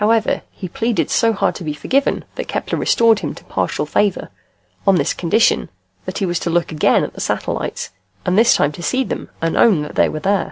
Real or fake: real